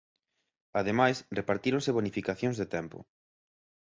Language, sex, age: Galician, male, 30-39